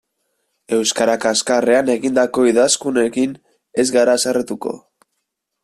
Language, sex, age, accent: Basque, male, 19-29, Mendebalekoa (Araba, Bizkaia, Gipuzkoako mendebaleko herri batzuk)